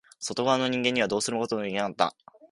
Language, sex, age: Japanese, male, 19-29